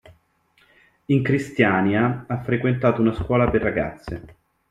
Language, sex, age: Italian, male, 30-39